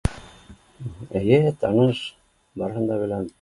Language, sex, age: Bashkir, male, 50-59